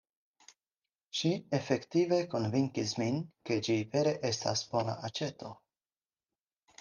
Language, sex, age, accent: Esperanto, male, 19-29, Internacia